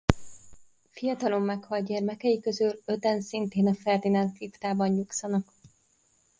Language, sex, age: Hungarian, female, 19-29